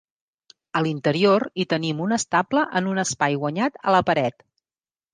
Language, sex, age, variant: Catalan, female, 40-49, Central